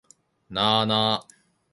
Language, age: Japanese, 30-39